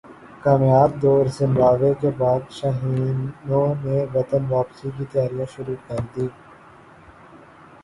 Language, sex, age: Urdu, male, 19-29